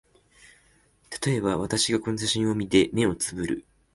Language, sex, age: Japanese, male, 19-29